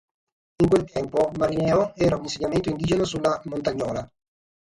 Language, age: Italian, 40-49